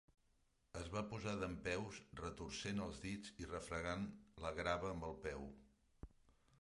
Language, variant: Catalan, Central